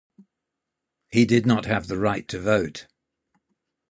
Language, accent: English, England English